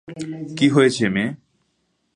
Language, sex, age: Bengali, male, 19-29